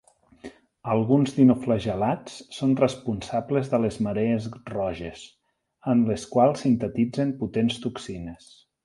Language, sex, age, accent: Catalan, male, 40-49, central; nord-occidental